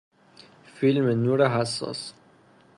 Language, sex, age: Persian, male, 19-29